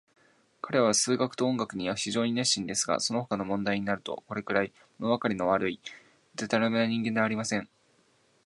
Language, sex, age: Japanese, male, 19-29